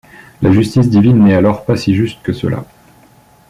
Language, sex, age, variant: French, male, 30-39, Français de métropole